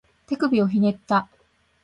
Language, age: Japanese, 50-59